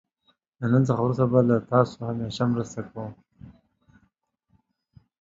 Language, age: Pashto, 19-29